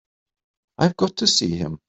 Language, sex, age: English, male, 30-39